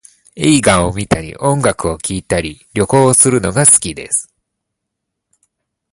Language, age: Japanese, 19-29